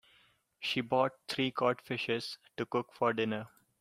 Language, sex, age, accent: English, male, 19-29, India and South Asia (India, Pakistan, Sri Lanka)